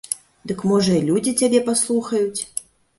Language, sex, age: Belarusian, female, 30-39